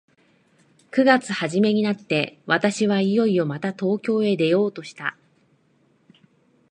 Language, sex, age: Japanese, female, 30-39